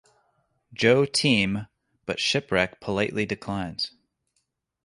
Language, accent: English, United States English